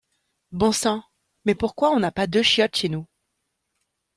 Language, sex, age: French, female, 30-39